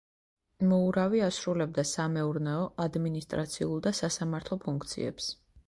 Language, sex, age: Georgian, female, 30-39